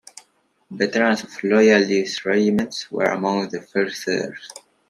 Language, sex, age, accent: English, male, under 19, United States English